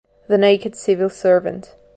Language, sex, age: Italian, female, 19-29